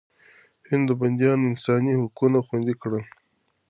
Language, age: Pashto, 30-39